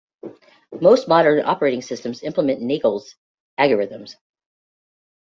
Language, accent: English, United States English